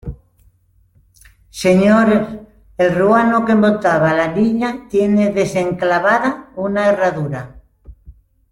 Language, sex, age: Spanish, female, 80-89